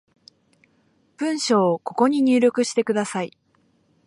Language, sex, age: Japanese, female, 19-29